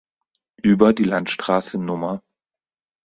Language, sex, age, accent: German, male, 30-39, Deutschland Deutsch